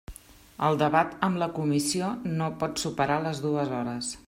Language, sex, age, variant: Catalan, female, 50-59, Central